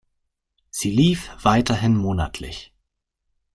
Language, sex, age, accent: German, male, 19-29, Deutschland Deutsch